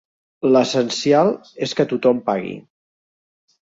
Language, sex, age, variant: Catalan, male, 50-59, Central